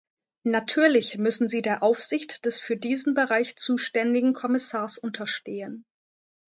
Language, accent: German, Deutschland Deutsch